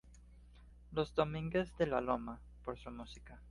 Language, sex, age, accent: Spanish, male, 19-29, Caribe: Cuba, Venezuela, Puerto Rico, República Dominicana, Panamá, Colombia caribeña, México caribeño, Costa del golfo de México